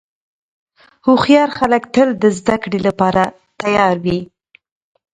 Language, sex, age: Pashto, female, 19-29